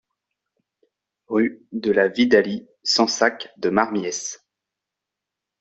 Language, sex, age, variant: French, male, 30-39, Français de métropole